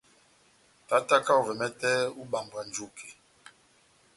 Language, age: Batanga, 50-59